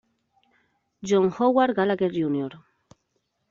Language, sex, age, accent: Spanish, female, 30-39, España: Norte peninsular (Asturias, Castilla y León, Cantabria, País Vasco, Navarra, Aragón, La Rioja, Guadalajara, Cuenca)